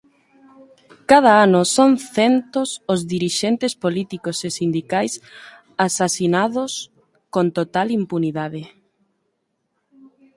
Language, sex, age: Galician, female, 19-29